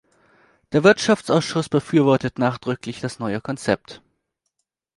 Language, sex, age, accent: German, male, 19-29, Deutschland Deutsch